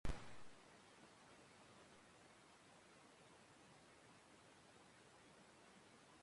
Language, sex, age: Basque, female, 60-69